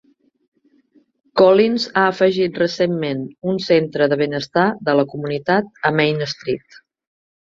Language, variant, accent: Catalan, Central, central